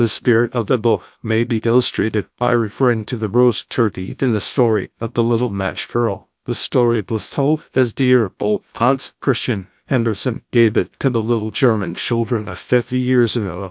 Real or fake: fake